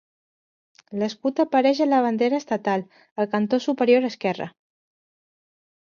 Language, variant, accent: Catalan, Central, central